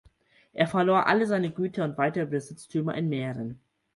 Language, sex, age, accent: German, male, under 19, Deutschland Deutsch